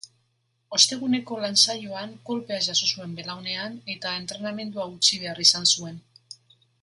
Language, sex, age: Basque, female, 60-69